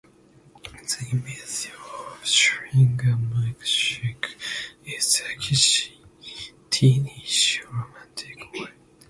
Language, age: English, under 19